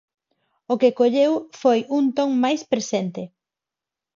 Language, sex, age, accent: Galician, female, 30-39, Neofalante